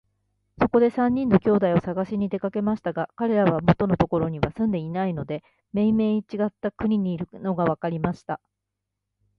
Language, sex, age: Japanese, female, 40-49